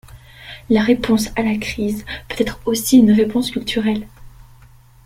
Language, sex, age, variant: French, female, under 19, Français de métropole